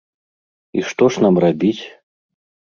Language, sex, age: Belarusian, male, 40-49